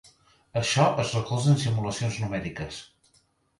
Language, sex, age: Catalan, male, 40-49